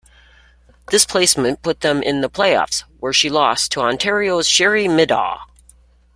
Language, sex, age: English, female, 60-69